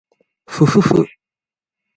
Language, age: Japanese, 19-29